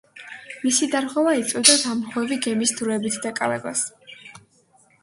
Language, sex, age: Georgian, female, under 19